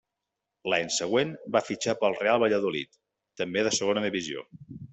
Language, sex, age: Catalan, male, 40-49